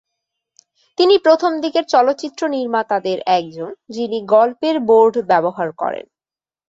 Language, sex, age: Bengali, female, 19-29